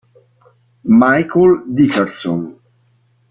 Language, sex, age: Italian, male, 50-59